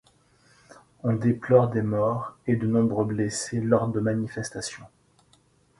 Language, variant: French, Français de métropole